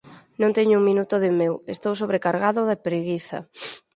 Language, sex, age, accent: Galician, female, 40-49, Oriental (común en zona oriental)